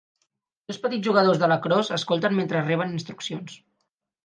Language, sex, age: Catalan, male, 19-29